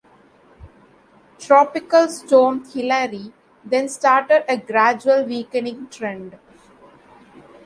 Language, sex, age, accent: English, female, 40-49, India and South Asia (India, Pakistan, Sri Lanka)